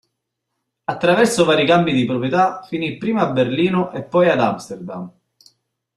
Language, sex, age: Italian, male, 30-39